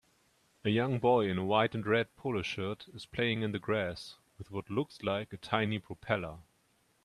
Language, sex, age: English, male, 30-39